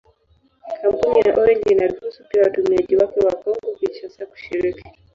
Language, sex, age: Swahili, female, 19-29